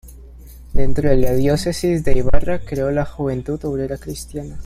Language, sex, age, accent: Spanish, male, 19-29, Andino-Pacífico: Colombia, Perú, Ecuador, oeste de Bolivia y Venezuela andina